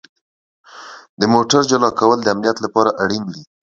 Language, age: Pashto, 19-29